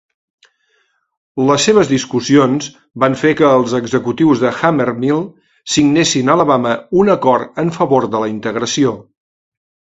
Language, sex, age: Catalan, male, 50-59